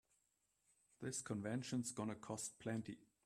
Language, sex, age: English, male, 50-59